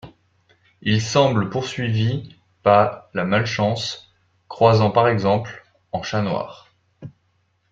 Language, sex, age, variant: French, male, 19-29, Français de métropole